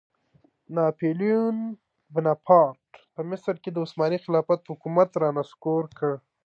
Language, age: Pashto, 19-29